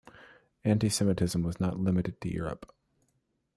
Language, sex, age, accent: English, male, 19-29, United States English